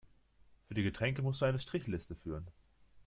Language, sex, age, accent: German, male, 19-29, Deutschland Deutsch